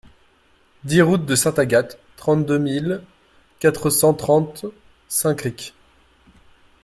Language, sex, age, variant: French, male, 30-39, Français de métropole